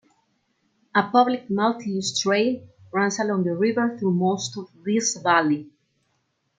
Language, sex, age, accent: English, female, 50-59, United States English